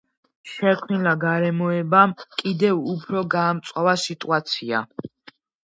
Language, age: Georgian, under 19